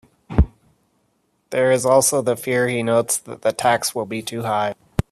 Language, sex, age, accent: English, male, 30-39, United States English